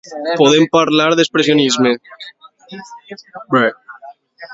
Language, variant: Catalan, Alacantí